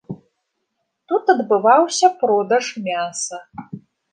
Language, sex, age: Belarusian, female, 19-29